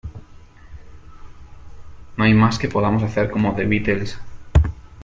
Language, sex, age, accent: Spanish, male, 19-29, España: Centro-Sur peninsular (Madrid, Toledo, Castilla-La Mancha)